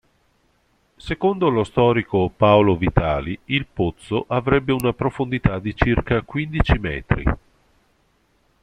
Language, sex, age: Italian, male, 50-59